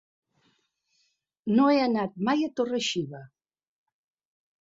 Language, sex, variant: Catalan, female, Central